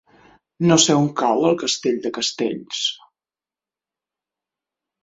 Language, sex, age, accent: Catalan, female, 19-29, central; septentrional